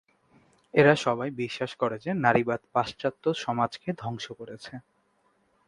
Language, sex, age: Bengali, male, 19-29